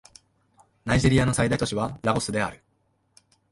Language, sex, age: Japanese, male, 19-29